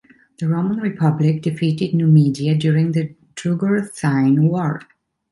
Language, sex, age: English, female, 30-39